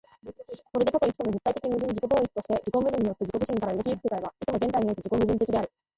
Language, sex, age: Japanese, female, under 19